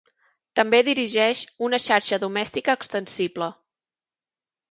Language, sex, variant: Catalan, female, Central